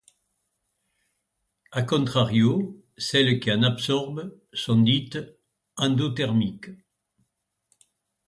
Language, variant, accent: French, Français de métropole, Français du sud de la France